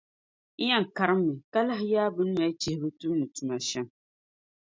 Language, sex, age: Dagbani, female, 30-39